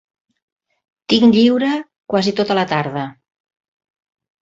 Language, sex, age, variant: Catalan, female, 60-69, Central